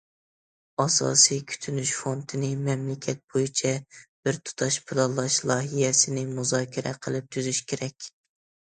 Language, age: Uyghur, 19-29